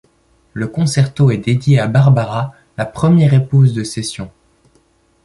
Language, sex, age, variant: French, male, 19-29, Français de métropole